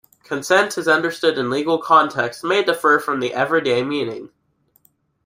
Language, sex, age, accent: English, male, under 19, United States English